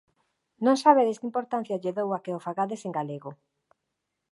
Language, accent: Galician, Normativo (estándar)